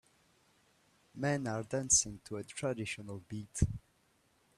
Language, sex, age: English, male, 19-29